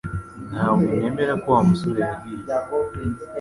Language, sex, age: Kinyarwanda, male, 19-29